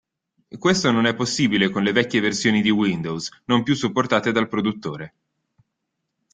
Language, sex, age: Italian, male, 19-29